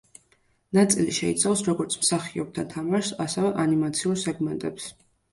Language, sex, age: Georgian, female, 19-29